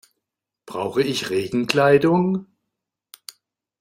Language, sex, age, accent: German, male, 60-69, Deutschland Deutsch